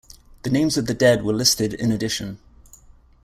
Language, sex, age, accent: English, male, 30-39, England English